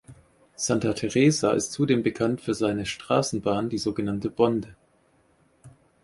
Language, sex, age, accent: German, male, 30-39, Deutschland Deutsch